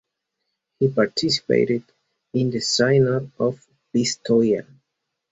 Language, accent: English, United States English